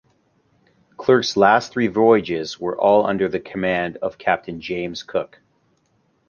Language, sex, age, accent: English, male, 40-49, Canadian English